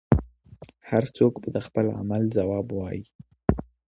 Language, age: Pashto, under 19